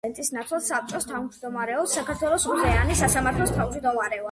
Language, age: Georgian, 30-39